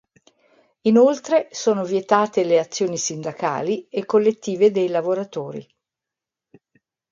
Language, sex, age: Italian, female, 60-69